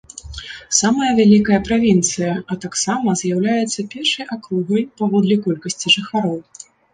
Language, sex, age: Belarusian, female, 19-29